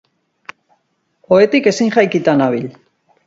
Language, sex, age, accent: Basque, female, 50-59, Mendebalekoa (Araba, Bizkaia, Gipuzkoako mendebaleko herri batzuk)